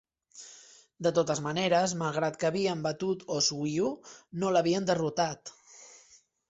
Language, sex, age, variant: Catalan, male, 19-29, Central